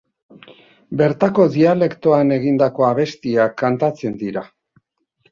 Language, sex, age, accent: Basque, male, 60-69, Mendebalekoa (Araba, Bizkaia, Gipuzkoako mendebaleko herri batzuk)